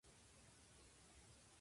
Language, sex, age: Japanese, female, 19-29